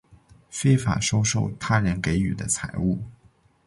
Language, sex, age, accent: Chinese, male, under 19, 出生地：黑龙江省